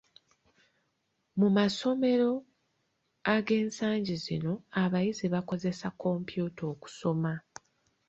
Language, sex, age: Ganda, female, 30-39